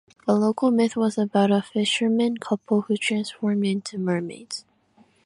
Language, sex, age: English, female, 19-29